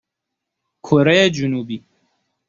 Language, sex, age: Persian, male, 19-29